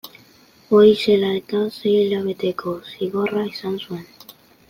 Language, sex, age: Basque, male, under 19